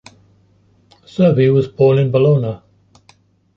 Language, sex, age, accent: English, male, 60-69, England English